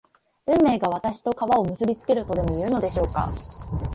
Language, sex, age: Japanese, female, 19-29